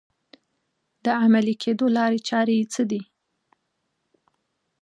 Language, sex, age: Pashto, female, 19-29